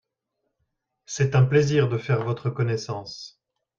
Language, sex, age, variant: French, male, 40-49, Français de métropole